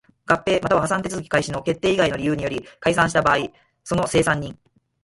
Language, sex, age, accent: Japanese, female, 40-49, 関西弁